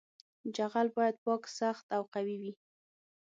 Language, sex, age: Pashto, female, 19-29